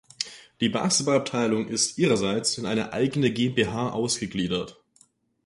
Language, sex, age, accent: German, male, 19-29, Deutschland Deutsch